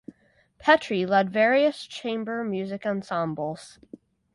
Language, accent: English, United States English